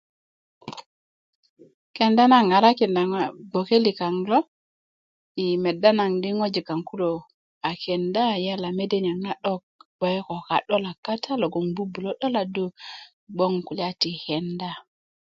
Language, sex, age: Kuku, female, 40-49